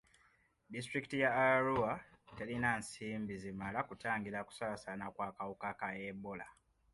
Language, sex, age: Ganda, male, 19-29